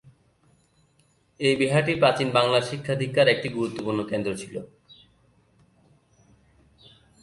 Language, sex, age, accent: Bengali, male, 19-29, Native